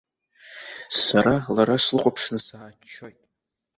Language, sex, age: Abkhazian, male, under 19